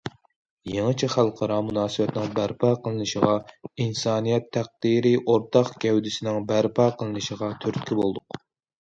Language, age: Uyghur, 19-29